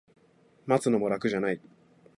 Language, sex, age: Japanese, male, 19-29